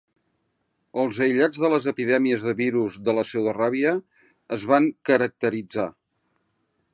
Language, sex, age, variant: Catalan, male, 50-59, Central